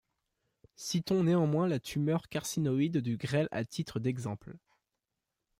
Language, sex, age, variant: French, male, under 19, Français de métropole